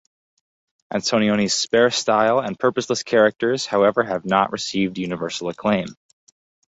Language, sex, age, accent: English, male, 19-29, United States English